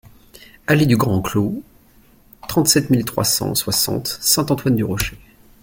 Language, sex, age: French, male, 19-29